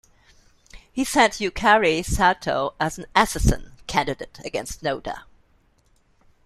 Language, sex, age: English, female, 50-59